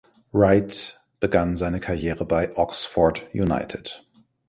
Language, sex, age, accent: German, male, 40-49, Deutschland Deutsch